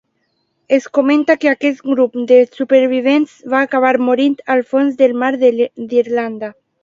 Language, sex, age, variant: Catalan, female, under 19, Alacantí